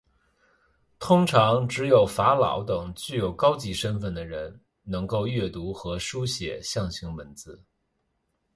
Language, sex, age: Chinese, male, 19-29